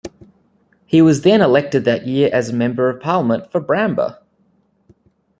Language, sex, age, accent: English, male, 30-39, Australian English